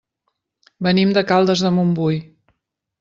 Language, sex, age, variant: Catalan, female, 50-59, Central